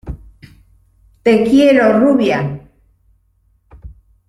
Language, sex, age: Spanish, female, 80-89